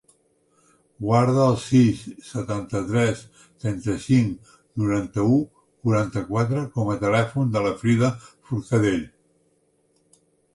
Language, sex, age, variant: Catalan, male, 60-69, Central